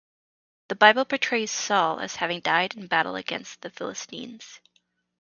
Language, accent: English, United States English; Canadian English